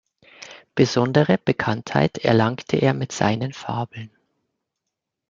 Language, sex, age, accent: German, male, 30-39, Deutschland Deutsch